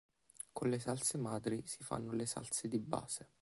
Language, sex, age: Italian, male, 19-29